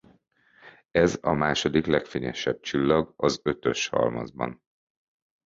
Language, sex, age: Hungarian, male, 40-49